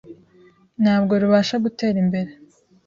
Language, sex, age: Kinyarwanda, female, 19-29